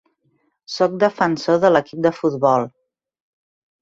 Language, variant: Catalan, Central